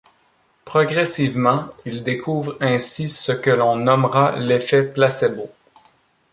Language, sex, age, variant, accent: French, male, 30-39, Français d'Amérique du Nord, Français du Canada